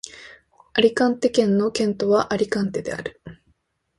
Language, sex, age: Japanese, female, 19-29